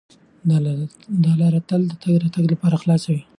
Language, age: Pashto, 19-29